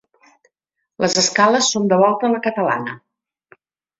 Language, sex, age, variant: Catalan, female, 50-59, Central